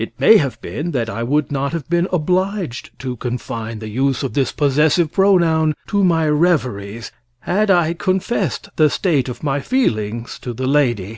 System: none